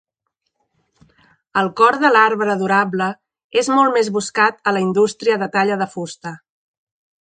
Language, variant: Catalan, Central